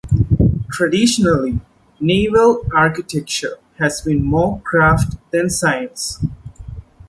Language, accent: English, India and South Asia (India, Pakistan, Sri Lanka)